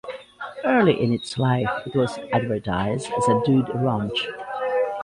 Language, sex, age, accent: English, female, 50-59, United States English